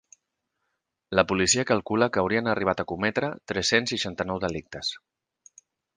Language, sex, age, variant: Catalan, male, 50-59, Central